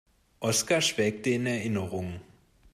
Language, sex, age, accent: German, male, 19-29, Deutschland Deutsch